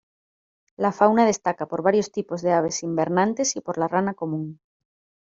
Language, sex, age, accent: Spanish, female, 30-39, España: Norte peninsular (Asturias, Castilla y León, Cantabria, País Vasco, Navarra, Aragón, La Rioja, Guadalajara, Cuenca)